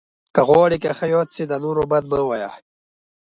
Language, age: Pashto, 30-39